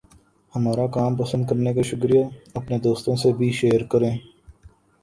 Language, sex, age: Urdu, male, 19-29